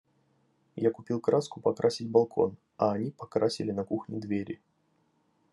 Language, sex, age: Russian, male, 19-29